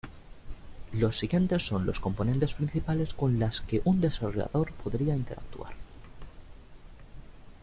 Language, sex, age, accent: Spanish, male, 19-29, España: Sur peninsular (Andalucia, Extremadura, Murcia)